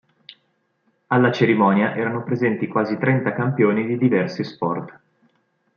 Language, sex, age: Italian, male, 19-29